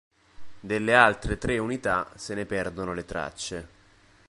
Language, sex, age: Italian, male, 19-29